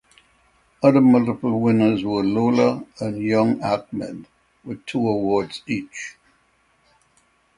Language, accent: English, United States English